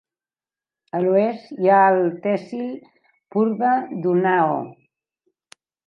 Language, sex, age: Catalan, female, 70-79